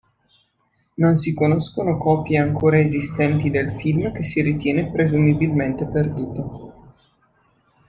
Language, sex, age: Italian, female, 19-29